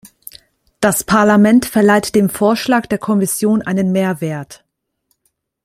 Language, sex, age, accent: German, female, 30-39, Deutschland Deutsch